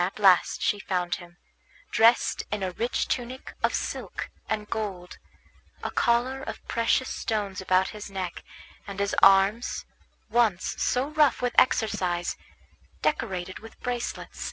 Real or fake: real